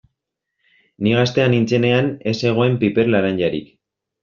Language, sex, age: Basque, male, 19-29